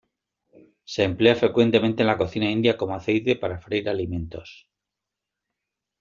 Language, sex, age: Spanish, male, 50-59